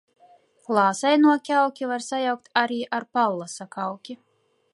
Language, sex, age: Latvian, female, 19-29